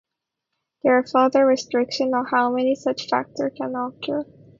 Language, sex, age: English, female, 19-29